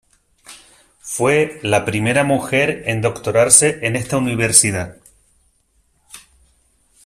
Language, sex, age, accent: Spanish, male, 50-59, España: Sur peninsular (Andalucia, Extremadura, Murcia)